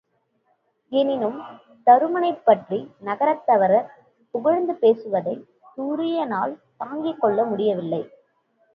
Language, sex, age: Tamil, female, 19-29